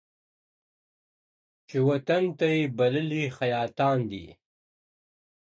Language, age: Pashto, 50-59